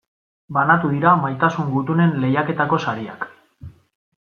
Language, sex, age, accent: Basque, male, 19-29, Mendebalekoa (Araba, Bizkaia, Gipuzkoako mendebaleko herri batzuk)